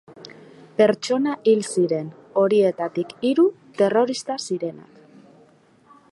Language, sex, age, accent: Basque, female, 30-39, Mendebalekoa (Araba, Bizkaia, Gipuzkoako mendebaleko herri batzuk)